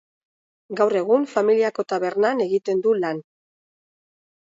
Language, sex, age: Basque, female, 50-59